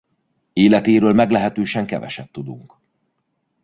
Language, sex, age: Hungarian, male, 40-49